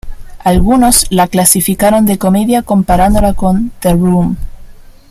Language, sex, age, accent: Spanish, female, under 19, Chileno: Chile, Cuyo